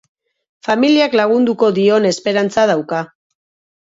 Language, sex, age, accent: Basque, female, 40-49, Mendebalekoa (Araba, Bizkaia, Gipuzkoako mendebaleko herri batzuk)